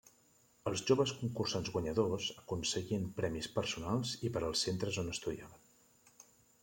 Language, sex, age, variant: Catalan, male, 50-59, Central